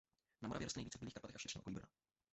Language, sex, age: Czech, male, under 19